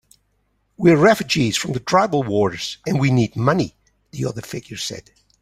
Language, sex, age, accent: English, male, 50-59, United States English